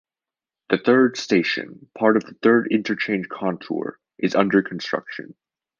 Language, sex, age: English, male, under 19